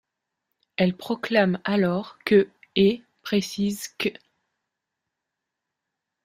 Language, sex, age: French, female, 30-39